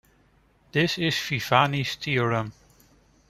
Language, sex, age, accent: English, male, 40-49, United States English